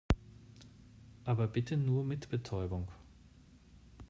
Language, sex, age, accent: German, male, 40-49, Deutschland Deutsch